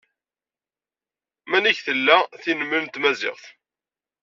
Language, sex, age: Kabyle, male, 40-49